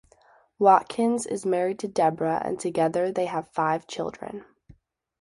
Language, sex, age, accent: English, female, 19-29, United States English